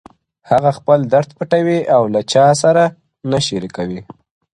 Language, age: Pashto, under 19